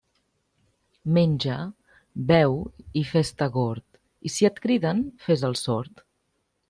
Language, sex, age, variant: Catalan, female, 30-39, Central